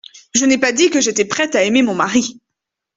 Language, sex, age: French, female, 19-29